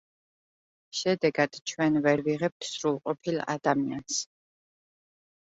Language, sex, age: Georgian, female, 30-39